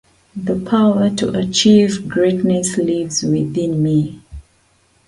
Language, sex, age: English, female, 30-39